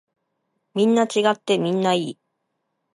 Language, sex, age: Japanese, female, 30-39